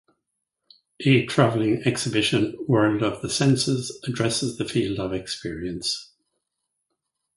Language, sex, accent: English, male, Irish English